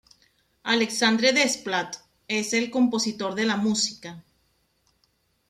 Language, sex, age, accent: Spanish, female, 40-49, Caribe: Cuba, Venezuela, Puerto Rico, República Dominicana, Panamá, Colombia caribeña, México caribeño, Costa del golfo de México